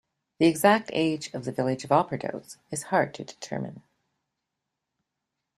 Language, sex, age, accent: English, female, 60-69, Canadian English